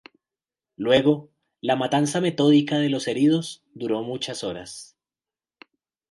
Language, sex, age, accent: Spanish, male, 30-39, Andino-Pacífico: Colombia, Perú, Ecuador, oeste de Bolivia y Venezuela andina